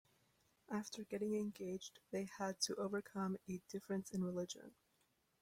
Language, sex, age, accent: English, male, under 19, United States English